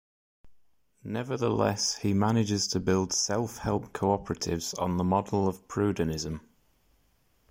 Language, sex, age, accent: English, male, 19-29, England English